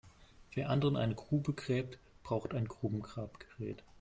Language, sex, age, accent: German, male, 19-29, Deutschland Deutsch